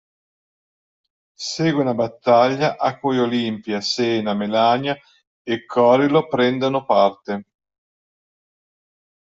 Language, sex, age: Italian, male, 50-59